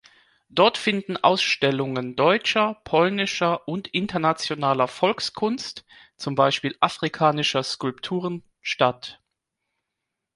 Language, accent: German, Deutschland Deutsch